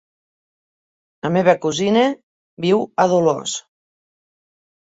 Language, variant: Catalan, Nord-Occidental